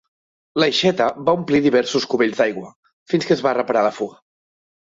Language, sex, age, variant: Catalan, male, 30-39, Central